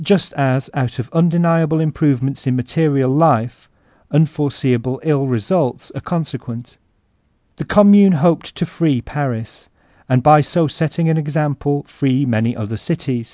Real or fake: real